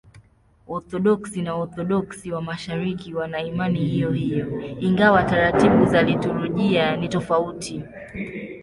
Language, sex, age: Swahili, female, 19-29